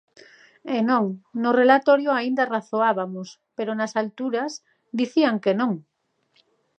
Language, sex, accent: Galician, female, Normativo (estándar)